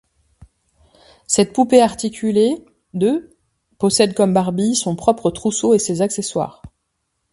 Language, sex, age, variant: French, female, 40-49, Français de métropole